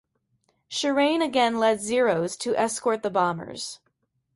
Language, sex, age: English, female, 30-39